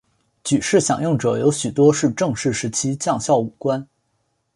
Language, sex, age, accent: Chinese, male, 19-29, 出生地：辽宁省